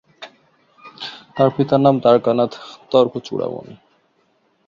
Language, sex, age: Bengali, male, 19-29